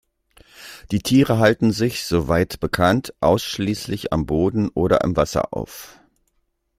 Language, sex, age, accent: German, male, 60-69, Deutschland Deutsch